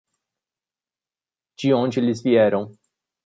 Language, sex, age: Portuguese, male, 19-29